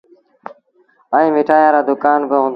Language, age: Sindhi Bhil, under 19